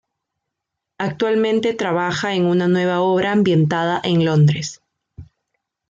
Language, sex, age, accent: Spanish, female, 19-29, Andino-Pacífico: Colombia, Perú, Ecuador, oeste de Bolivia y Venezuela andina